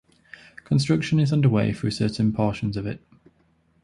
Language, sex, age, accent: English, male, 19-29, England English